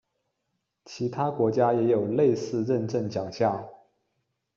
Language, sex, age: Chinese, male, 30-39